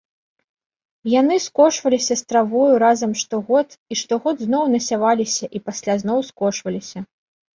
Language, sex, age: Belarusian, female, 19-29